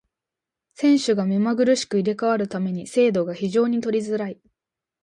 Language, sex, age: Japanese, female, under 19